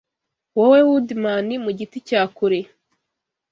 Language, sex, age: Kinyarwanda, female, 19-29